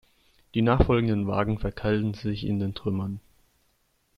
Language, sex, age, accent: German, male, 19-29, Deutschland Deutsch